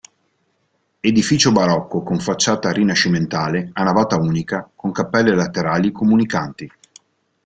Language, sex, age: Italian, male, 40-49